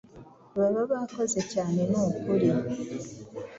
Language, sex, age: Kinyarwanda, female, 40-49